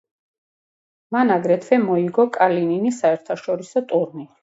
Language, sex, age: Georgian, female, 50-59